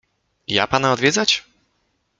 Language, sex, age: Polish, male, 19-29